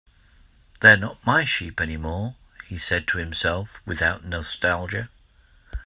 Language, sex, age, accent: English, male, 50-59, England English